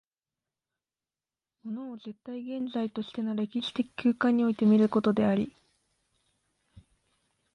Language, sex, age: Japanese, female, under 19